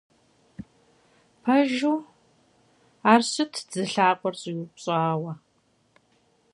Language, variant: Kabardian, Адыгэбзэ (Къэбэрдей, Кирил, Урысей)